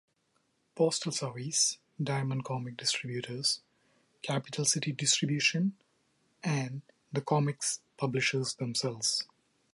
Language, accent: English, India and South Asia (India, Pakistan, Sri Lanka)